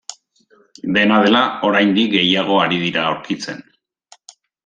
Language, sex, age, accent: Basque, male, 50-59, Erdialdekoa edo Nafarra (Gipuzkoa, Nafarroa)